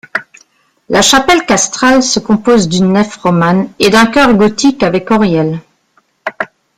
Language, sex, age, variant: French, female, 50-59, Français de métropole